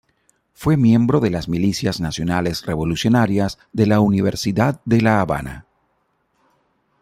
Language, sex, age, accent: Spanish, male, 50-59, América central